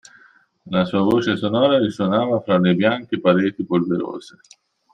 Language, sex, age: Italian, male, 40-49